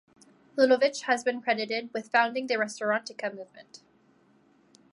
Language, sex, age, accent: English, female, 19-29, Canadian English